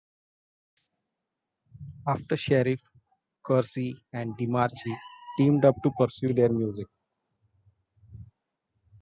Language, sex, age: English, male, 40-49